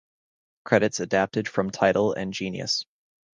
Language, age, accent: English, 19-29, United States English